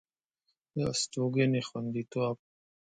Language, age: Pashto, 19-29